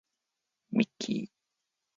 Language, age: Japanese, 30-39